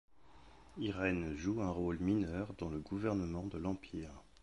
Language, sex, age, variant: French, male, 40-49, Français de métropole